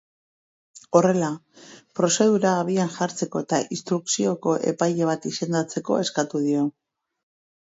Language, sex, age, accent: Basque, female, 40-49, Mendebalekoa (Araba, Bizkaia, Gipuzkoako mendebaleko herri batzuk)